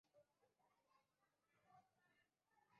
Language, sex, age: Bengali, female, 19-29